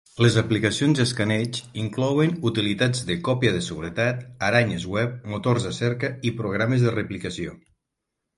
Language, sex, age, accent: Catalan, male, 50-59, occidental